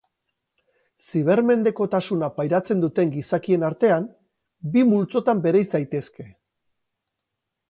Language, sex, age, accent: Basque, male, 40-49, Mendebalekoa (Araba, Bizkaia, Gipuzkoako mendebaleko herri batzuk)